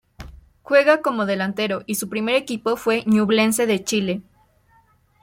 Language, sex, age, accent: Spanish, female, 19-29, México